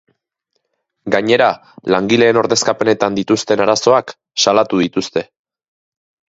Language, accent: Basque, Mendebalekoa (Araba, Bizkaia, Gipuzkoako mendebaleko herri batzuk)